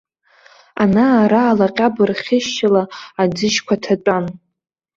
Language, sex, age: Abkhazian, female, 19-29